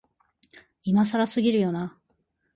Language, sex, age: Japanese, female, 30-39